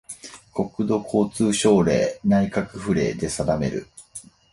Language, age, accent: Japanese, 50-59, 標準語